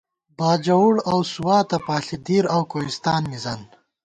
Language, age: Gawar-Bati, 30-39